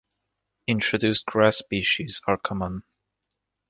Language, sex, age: English, male, 19-29